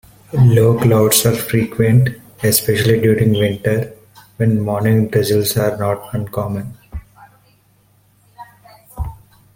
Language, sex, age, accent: English, male, 19-29, India and South Asia (India, Pakistan, Sri Lanka)